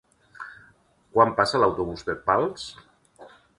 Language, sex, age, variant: Catalan, male, 40-49, Septentrional